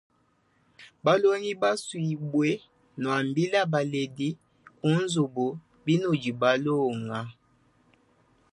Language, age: Luba-Lulua, 19-29